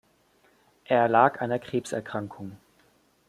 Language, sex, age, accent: German, male, 19-29, Deutschland Deutsch